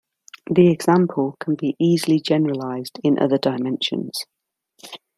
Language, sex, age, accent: English, female, 30-39, England English